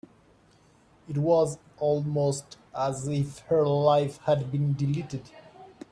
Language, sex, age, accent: English, male, 19-29, United States English